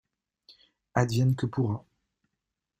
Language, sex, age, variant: French, male, 30-39, Français de métropole